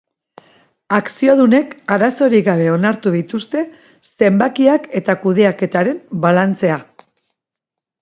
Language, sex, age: Basque, female, 60-69